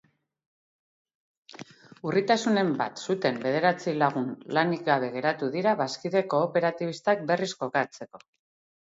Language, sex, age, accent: Basque, female, 40-49, Mendebalekoa (Araba, Bizkaia, Gipuzkoako mendebaleko herri batzuk)